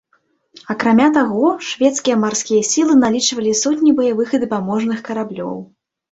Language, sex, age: Belarusian, female, 19-29